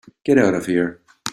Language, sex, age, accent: English, male, 60-69, Irish English